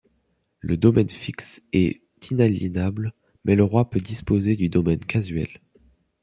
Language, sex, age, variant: French, male, under 19, Français de métropole